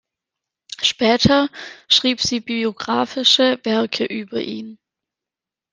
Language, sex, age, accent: German, female, 19-29, Deutschland Deutsch